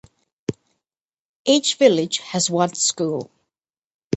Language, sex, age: English, female, 60-69